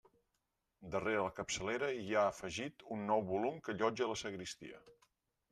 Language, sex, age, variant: Catalan, male, 40-49, Central